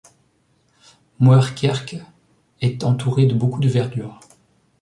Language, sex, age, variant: French, male, 40-49, Français de métropole